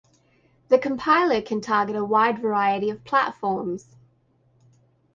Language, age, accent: English, 30-39, United States English; England English